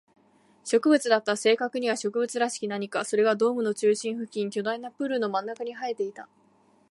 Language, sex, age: Japanese, female, 19-29